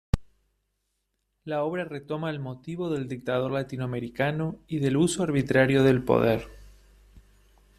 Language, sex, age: Spanish, male, 30-39